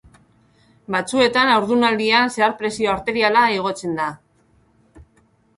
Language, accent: Basque, Mendebalekoa (Araba, Bizkaia, Gipuzkoako mendebaleko herri batzuk)